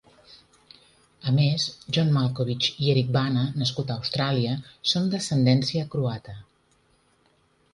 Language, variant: Catalan, Central